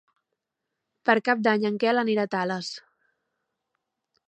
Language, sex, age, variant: Catalan, female, 19-29, Central